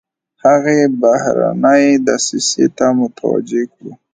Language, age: Pashto, 19-29